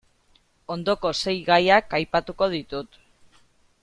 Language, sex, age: Basque, female, 30-39